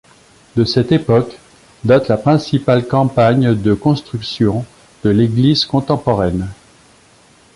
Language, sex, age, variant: French, male, 60-69, Français de métropole